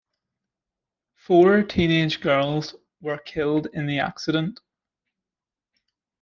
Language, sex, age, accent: English, male, 19-29, Irish English